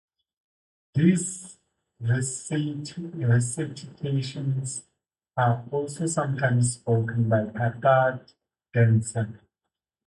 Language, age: English, 40-49